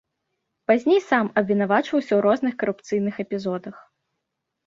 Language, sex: Belarusian, female